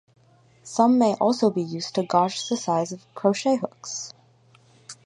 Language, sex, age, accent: English, female, under 19, United States English